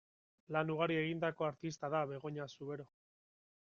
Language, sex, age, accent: Basque, male, 30-39, Erdialdekoa edo Nafarra (Gipuzkoa, Nafarroa)